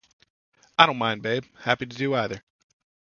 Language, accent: English, United States English